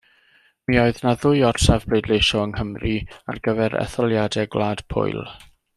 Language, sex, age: Welsh, male, 50-59